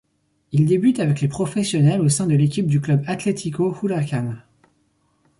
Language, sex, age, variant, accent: French, male, 19-29, Français de métropole, Français de l'est de la France